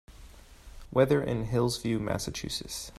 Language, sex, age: English, male, 30-39